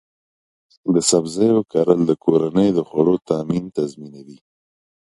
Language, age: Pashto, 19-29